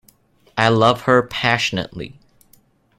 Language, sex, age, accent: English, male, under 19, United States English